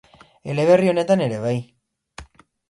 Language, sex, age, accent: Basque, male, 19-29, Erdialdekoa edo Nafarra (Gipuzkoa, Nafarroa)